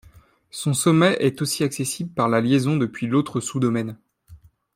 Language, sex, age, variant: French, male, 19-29, Français de métropole